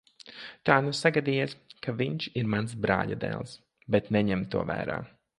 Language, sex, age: Latvian, male, 19-29